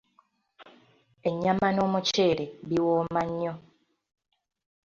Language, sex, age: Ganda, female, 19-29